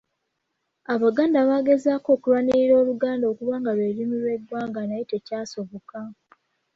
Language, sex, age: Ganda, female, 19-29